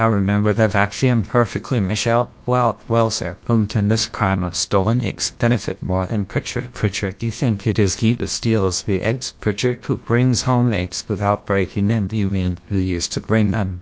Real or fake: fake